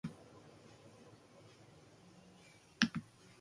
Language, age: Basque, under 19